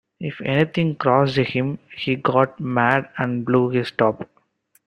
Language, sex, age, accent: English, male, 19-29, India and South Asia (India, Pakistan, Sri Lanka)